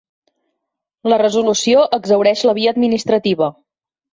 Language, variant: Catalan, Central